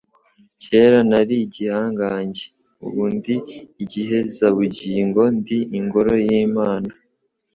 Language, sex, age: Kinyarwanda, male, under 19